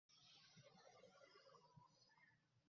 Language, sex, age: English, male, 19-29